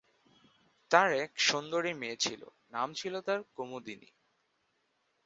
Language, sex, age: Bengali, male, 19-29